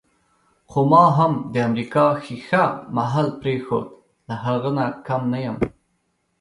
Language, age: Pashto, 30-39